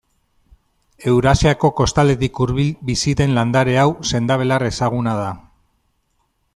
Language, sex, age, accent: Basque, male, 40-49, Mendebalekoa (Araba, Bizkaia, Gipuzkoako mendebaleko herri batzuk)